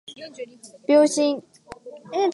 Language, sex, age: Japanese, female, under 19